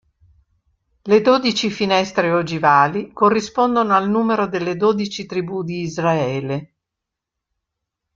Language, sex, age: Italian, female, 70-79